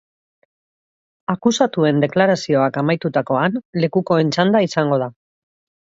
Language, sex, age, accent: Basque, female, 40-49, Mendebalekoa (Araba, Bizkaia, Gipuzkoako mendebaleko herri batzuk)